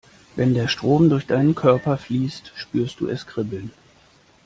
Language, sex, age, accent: German, male, 30-39, Deutschland Deutsch